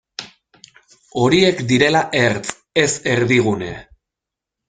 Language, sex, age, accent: Basque, male, 30-39, Mendebalekoa (Araba, Bizkaia, Gipuzkoako mendebaleko herri batzuk)